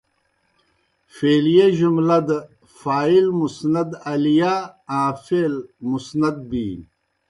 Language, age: Kohistani Shina, 60-69